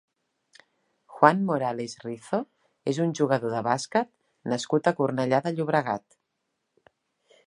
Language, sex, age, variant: Catalan, female, 40-49, Central